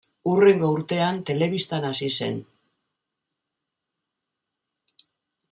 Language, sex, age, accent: Basque, female, 60-69, Mendebalekoa (Araba, Bizkaia, Gipuzkoako mendebaleko herri batzuk)